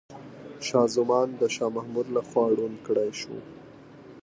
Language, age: Pashto, 19-29